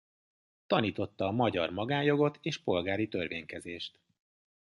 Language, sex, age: Hungarian, male, 40-49